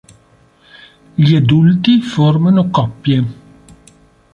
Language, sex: Italian, male